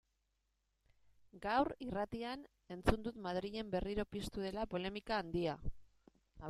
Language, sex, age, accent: Basque, female, 30-39, Mendebalekoa (Araba, Bizkaia, Gipuzkoako mendebaleko herri batzuk)